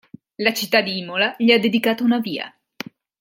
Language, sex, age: Italian, female, 30-39